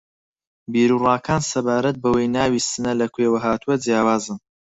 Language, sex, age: Central Kurdish, male, 19-29